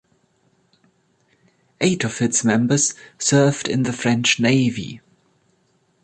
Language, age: English, 30-39